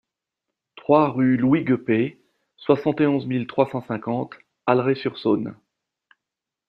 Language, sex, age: French, male, 50-59